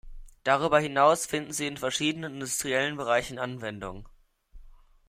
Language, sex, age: German, male, under 19